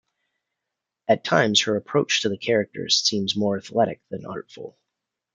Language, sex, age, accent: English, male, 30-39, Canadian English